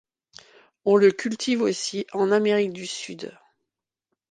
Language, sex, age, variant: French, female, 50-59, Français de métropole